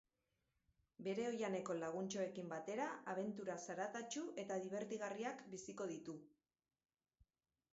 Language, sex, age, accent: Basque, female, 40-49, Mendebalekoa (Araba, Bizkaia, Gipuzkoako mendebaleko herri batzuk)